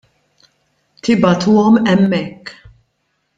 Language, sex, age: Maltese, female, 50-59